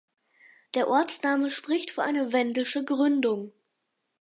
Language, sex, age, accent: German, male, under 19, Deutschland Deutsch